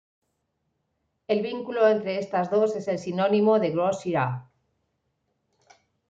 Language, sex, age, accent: Spanish, female, 40-49, España: Norte peninsular (Asturias, Castilla y León, Cantabria, País Vasco, Navarra, Aragón, La Rioja, Guadalajara, Cuenca)